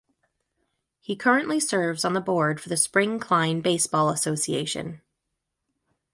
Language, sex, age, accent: English, female, 30-39, United States English